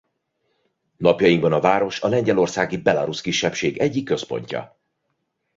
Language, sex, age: Hungarian, male, 40-49